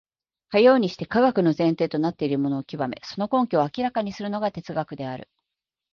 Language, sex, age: Japanese, female, 40-49